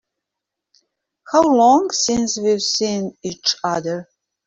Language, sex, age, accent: English, female, 50-59, Australian English